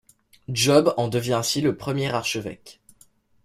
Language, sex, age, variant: French, male, under 19, Français de métropole